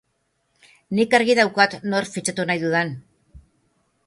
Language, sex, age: Basque, female, 50-59